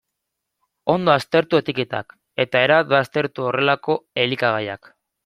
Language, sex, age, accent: Basque, male, 19-29, Mendebalekoa (Araba, Bizkaia, Gipuzkoako mendebaleko herri batzuk)